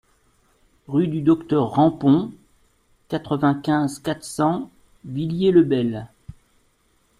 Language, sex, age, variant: French, male, 50-59, Français de métropole